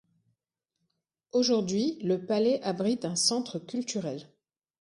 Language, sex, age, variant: French, female, 40-49, Français de métropole